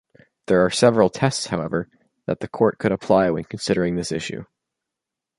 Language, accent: English, Canadian English